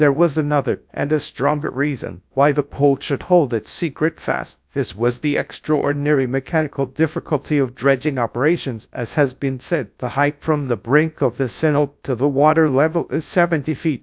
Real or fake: fake